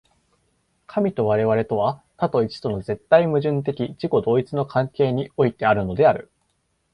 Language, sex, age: Japanese, male, 19-29